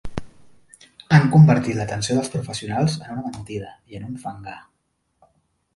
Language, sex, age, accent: Catalan, male, 30-39, central; nord-occidental; septentrional